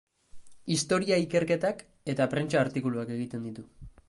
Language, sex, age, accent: Basque, male, 19-29, Mendebalekoa (Araba, Bizkaia, Gipuzkoako mendebaleko herri batzuk)